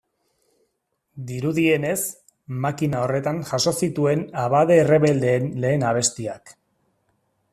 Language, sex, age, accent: Basque, male, 40-49, Erdialdekoa edo Nafarra (Gipuzkoa, Nafarroa)